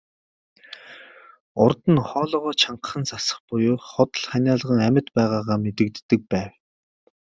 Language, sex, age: Mongolian, male, 30-39